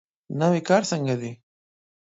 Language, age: Pashto, 19-29